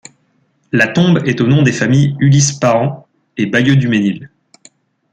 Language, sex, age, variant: French, male, 19-29, Français de métropole